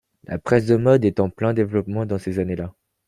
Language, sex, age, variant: French, male, 19-29, Français de métropole